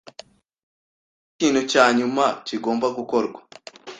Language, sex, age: Kinyarwanda, male, 19-29